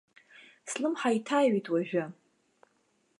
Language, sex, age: Abkhazian, female, 30-39